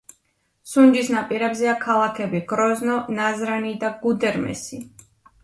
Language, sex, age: Georgian, female, 19-29